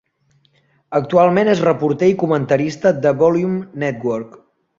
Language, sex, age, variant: Catalan, male, 19-29, Central